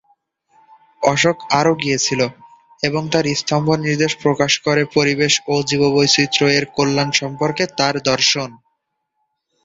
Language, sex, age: Bengali, male, 19-29